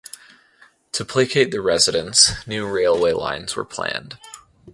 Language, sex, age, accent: English, male, 19-29, United States English